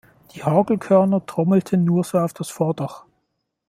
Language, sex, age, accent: German, male, 19-29, Schweizerdeutsch